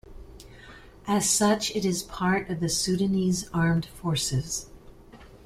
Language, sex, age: English, female, 40-49